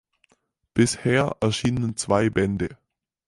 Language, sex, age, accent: German, male, under 19, Deutschland Deutsch